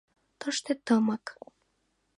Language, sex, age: Mari, female, 19-29